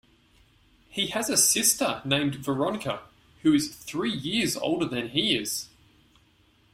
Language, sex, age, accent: English, male, 30-39, Australian English